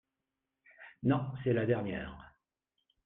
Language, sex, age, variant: French, male, 50-59, Français de métropole